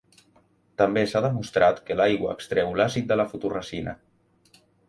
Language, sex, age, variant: Catalan, male, under 19, Central